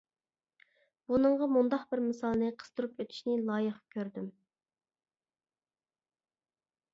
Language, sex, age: Uyghur, male, 19-29